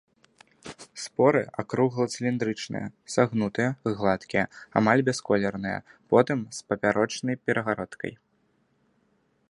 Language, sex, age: Belarusian, male, 19-29